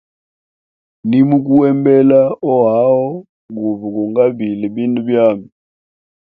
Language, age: Hemba, 30-39